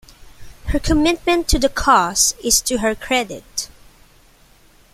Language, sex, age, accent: English, female, 19-29, Filipino